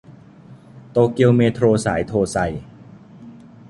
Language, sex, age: Thai, male, 40-49